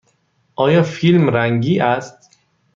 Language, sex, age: Persian, male, 30-39